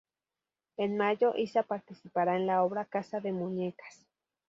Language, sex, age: Spanish, female, 19-29